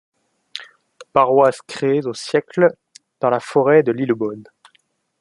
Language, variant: French, Français de métropole